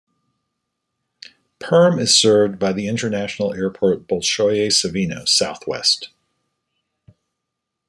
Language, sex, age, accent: English, male, 40-49, United States English